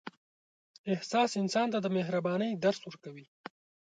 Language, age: Pashto, 19-29